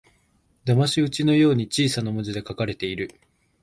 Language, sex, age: Japanese, male, 19-29